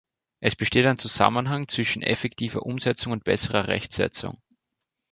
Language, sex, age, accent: German, male, 19-29, Österreichisches Deutsch